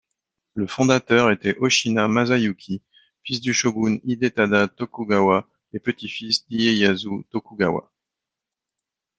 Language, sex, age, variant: French, male, 40-49, Français de métropole